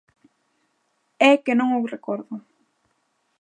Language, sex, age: Galician, female, 19-29